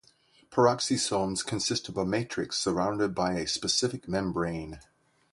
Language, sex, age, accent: English, male, 60-69, United States English